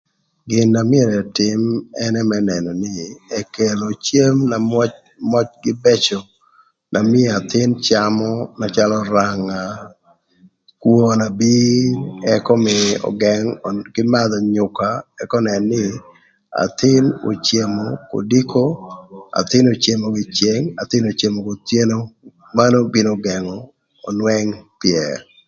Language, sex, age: Thur, male, 60-69